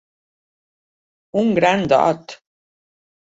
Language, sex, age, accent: Catalan, female, 60-69, mallorquí